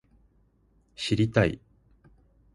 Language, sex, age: Japanese, male, 19-29